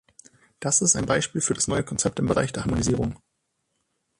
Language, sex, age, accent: German, female, 19-29, Deutschland Deutsch